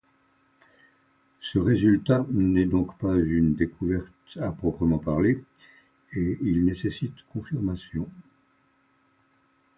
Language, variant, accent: French, Français d'Europe, Français de Suisse